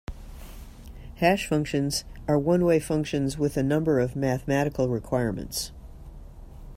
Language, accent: English, United States English